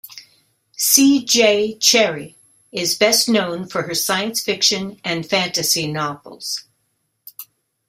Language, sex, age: English, female, 60-69